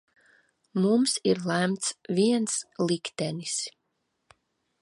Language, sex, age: Latvian, female, 40-49